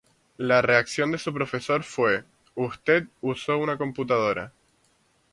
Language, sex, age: Spanish, male, 19-29